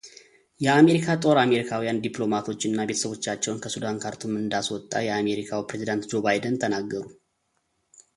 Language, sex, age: Amharic, male, 30-39